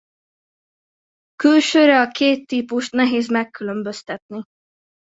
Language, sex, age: Hungarian, female, under 19